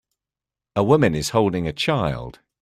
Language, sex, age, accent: English, male, 40-49, England English